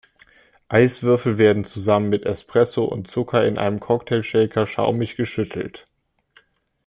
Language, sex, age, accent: German, male, under 19, Deutschland Deutsch